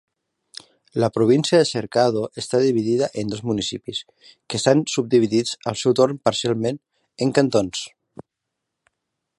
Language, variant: Catalan, Central